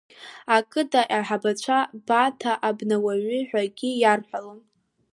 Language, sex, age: Abkhazian, female, under 19